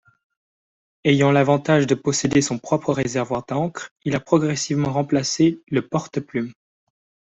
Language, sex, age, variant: French, male, under 19, Français de métropole